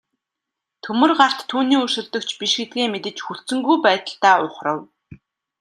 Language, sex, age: Mongolian, female, 30-39